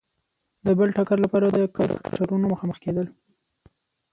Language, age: Pashto, 19-29